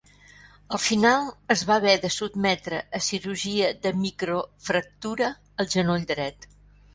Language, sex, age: Catalan, female, 70-79